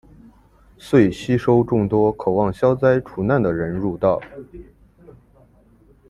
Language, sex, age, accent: Chinese, male, 19-29, 出生地：河南省